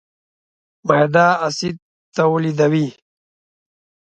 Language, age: Pashto, 30-39